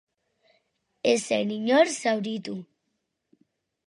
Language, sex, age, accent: Basque, male, 30-39, Mendebalekoa (Araba, Bizkaia, Gipuzkoako mendebaleko herri batzuk)